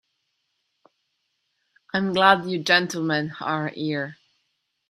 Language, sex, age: English, female, 30-39